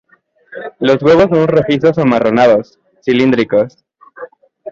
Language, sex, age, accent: Spanish, male, 19-29, México